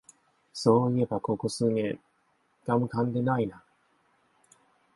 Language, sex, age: Japanese, male, 19-29